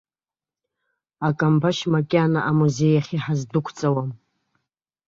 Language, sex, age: Abkhazian, female, 30-39